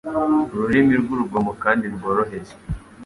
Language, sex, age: Kinyarwanda, male, 19-29